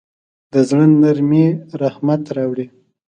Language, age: Pashto, 19-29